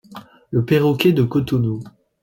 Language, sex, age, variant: French, male, 19-29, Français de métropole